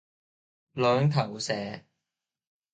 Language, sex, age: Cantonese, male, under 19